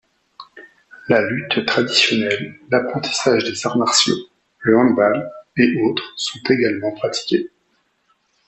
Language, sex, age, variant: French, male, 40-49, Français de métropole